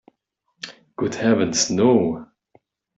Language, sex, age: English, male, 19-29